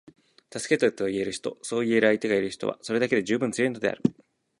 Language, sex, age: Japanese, male, 19-29